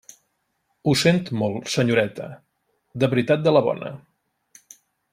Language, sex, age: Catalan, male, 50-59